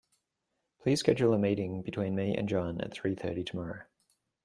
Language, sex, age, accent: English, male, 40-49, Australian English